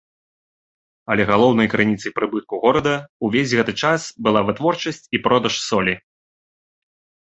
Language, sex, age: Belarusian, male, 19-29